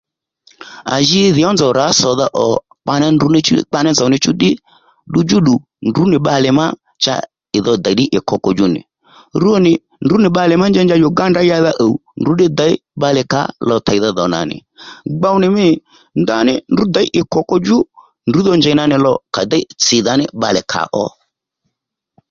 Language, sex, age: Lendu, male, 60-69